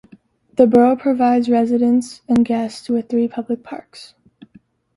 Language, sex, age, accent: English, female, 19-29, United States English